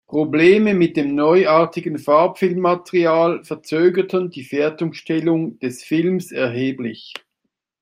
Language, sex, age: German, male, 60-69